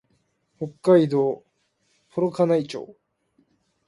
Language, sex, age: Japanese, male, 19-29